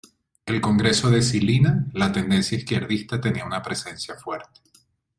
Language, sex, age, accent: Spanish, male, 40-49, Caribe: Cuba, Venezuela, Puerto Rico, República Dominicana, Panamá, Colombia caribeña, México caribeño, Costa del golfo de México